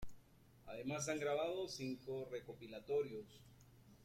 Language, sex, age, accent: Spanish, male, 50-59, Caribe: Cuba, Venezuela, Puerto Rico, República Dominicana, Panamá, Colombia caribeña, México caribeño, Costa del golfo de México